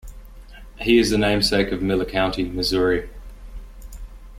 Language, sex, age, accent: English, male, 19-29, Australian English